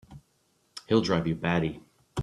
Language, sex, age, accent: English, male, 40-49, United States English